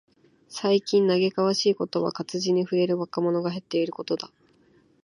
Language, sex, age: Japanese, female, 19-29